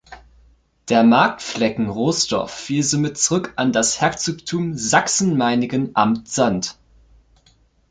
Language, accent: German, Deutschland Deutsch